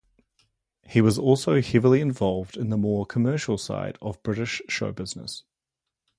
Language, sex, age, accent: English, male, 40-49, New Zealand English